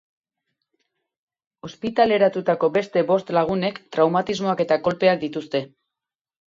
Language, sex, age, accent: Basque, female, 40-49, Erdialdekoa edo Nafarra (Gipuzkoa, Nafarroa)